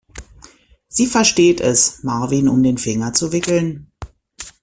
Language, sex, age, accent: German, female, 40-49, Deutschland Deutsch